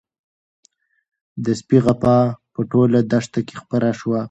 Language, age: Pashto, 19-29